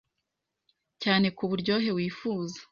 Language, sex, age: Kinyarwanda, female, 19-29